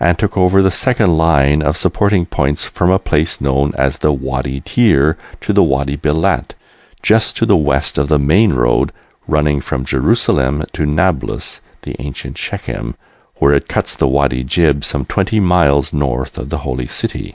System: none